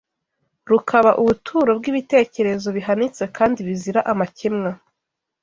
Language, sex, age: Kinyarwanda, female, 19-29